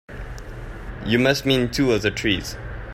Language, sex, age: English, male, 19-29